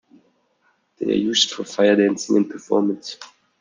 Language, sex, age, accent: English, male, 19-29, United States English